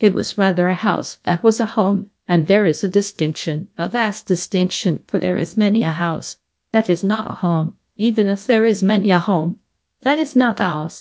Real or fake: fake